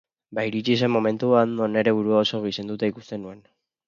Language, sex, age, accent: Basque, male, under 19, Mendebalekoa (Araba, Bizkaia, Gipuzkoako mendebaleko herri batzuk)